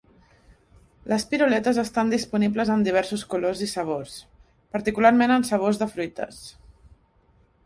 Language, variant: Catalan, Central